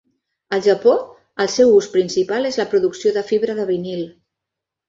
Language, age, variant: Catalan, 50-59, Central